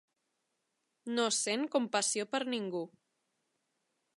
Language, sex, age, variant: Catalan, female, 30-39, Nord-Occidental